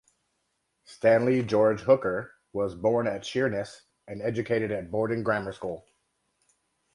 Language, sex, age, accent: English, male, 40-49, United States English